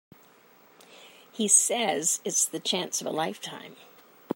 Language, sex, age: English, female, 60-69